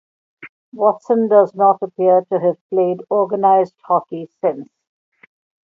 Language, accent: English, India and South Asia (India, Pakistan, Sri Lanka)